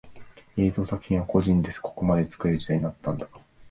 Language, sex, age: Japanese, male, 19-29